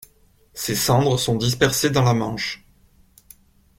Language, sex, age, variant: French, male, 19-29, Français de métropole